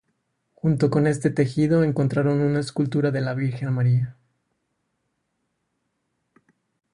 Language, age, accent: Spanish, 30-39, México